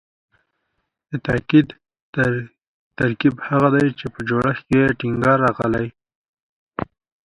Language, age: Pashto, 19-29